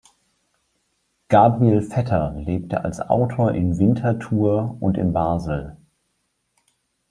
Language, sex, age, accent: German, male, 30-39, Deutschland Deutsch